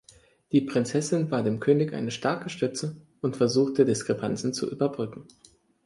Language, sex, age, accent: German, male, 19-29, Deutschland Deutsch